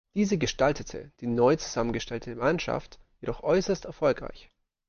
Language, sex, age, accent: German, male, 19-29, Deutschland Deutsch